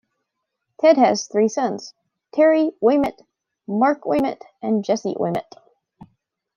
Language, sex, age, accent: English, female, 19-29, United States English